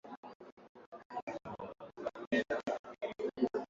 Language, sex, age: Swahili, male, 19-29